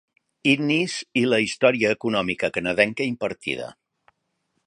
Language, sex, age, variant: Catalan, male, 60-69, Central